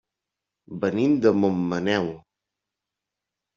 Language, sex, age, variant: Catalan, male, 19-29, Central